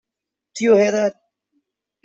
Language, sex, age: English, male, under 19